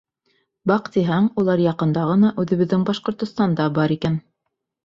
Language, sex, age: Bashkir, female, 30-39